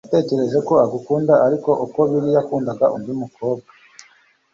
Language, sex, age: Kinyarwanda, male, 19-29